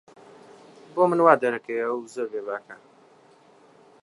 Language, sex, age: Central Kurdish, male, 19-29